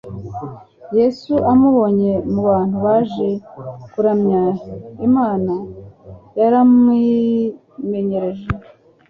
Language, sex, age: Kinyarwanda, female, 30-39